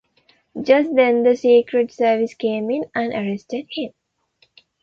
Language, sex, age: English, female, 19-29